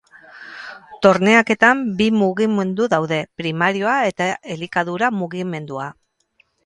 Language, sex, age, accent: Basque, female, 50-59, Erdialdekoa edo Nafarra (Gipuzkoa, Nafarroa)